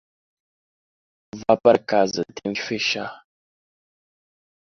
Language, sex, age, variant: Portuguese, male, under 19, Portuguese (Brasil)